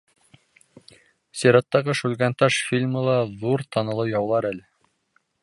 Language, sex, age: Bashkir, male, 19-29